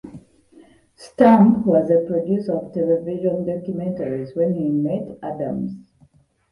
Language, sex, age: English, female, 30-39